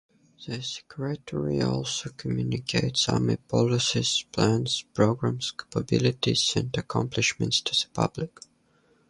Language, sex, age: English, male, under 19